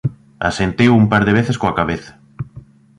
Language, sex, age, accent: Galician, male, 19-29, Normativo (estándar)